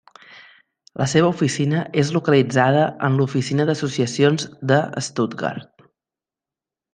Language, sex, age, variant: Catalan, female, 40-49, Central